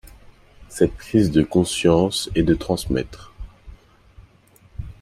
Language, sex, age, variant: French, male, 19-29, Français de métropole